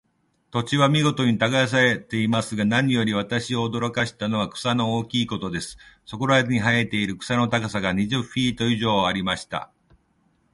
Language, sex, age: Japanese, male, 50-59